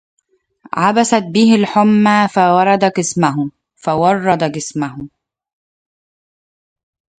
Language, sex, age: Arabic, female, 19-29